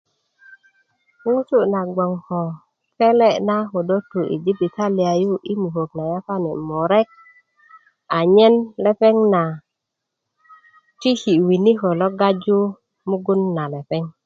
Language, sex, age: Kuku, female, 19-29